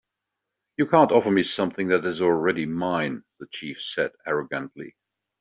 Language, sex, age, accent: English, male, 60-69, England English